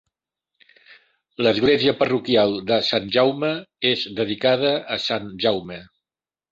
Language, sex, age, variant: Catalan, male, 60-69, Central